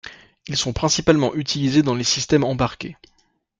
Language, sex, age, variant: French, male, 19-29, Français de métropole